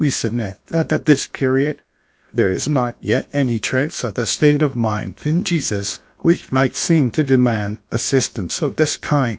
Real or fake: fake